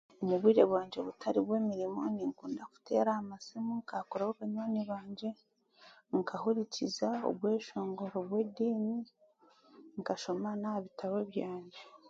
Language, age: Chiga, 19-29